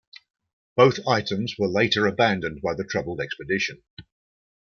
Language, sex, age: English, male, 60-69